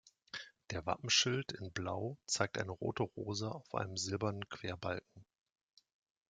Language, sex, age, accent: German, male, 30-39, Deutschland Deutsch